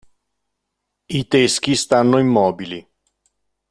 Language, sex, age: Italian, male, 50-59